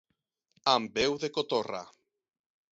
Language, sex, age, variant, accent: Catalan, male, 30-39, Valencià meridional, central; valencià